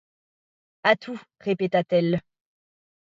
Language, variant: French, Français de métropole